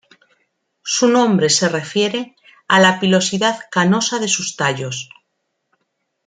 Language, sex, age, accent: Spanish, female, 40-49, España: Norte peninsular (Asturias, Castilla y León, Cantabria, País Vasco, Navarra, Aragón, La Rioja, Guadalajara, Cuenca)